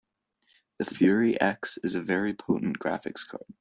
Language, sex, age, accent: English, male, under 19, United States English